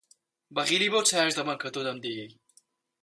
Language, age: Central Kurdish, 19-29